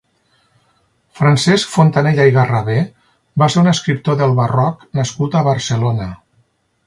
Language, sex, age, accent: Catalan, male, 50-59, Lleidatà